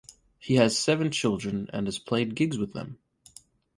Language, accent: English, United States English